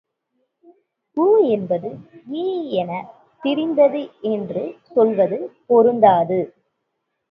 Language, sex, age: Tamil, female, 19-29